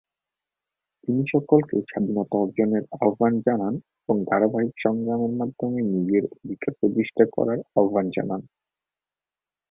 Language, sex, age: Bengali, male, 19-29